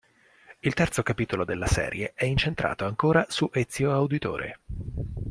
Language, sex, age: Italian, male, 19-29